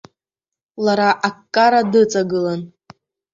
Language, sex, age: Abkhazian, female, under 19